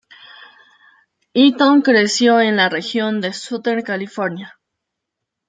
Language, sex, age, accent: Spanish, female, 30-39, América central